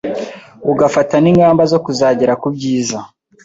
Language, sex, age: Kinyarwanda, male, 19-29